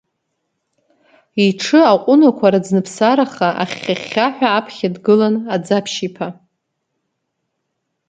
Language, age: Abkhazian, 30-39